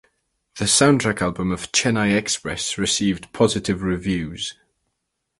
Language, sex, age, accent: English, male, under 19, England English